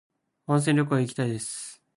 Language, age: Japanese, 19-29